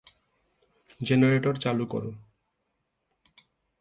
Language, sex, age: Bengali, male, 19-29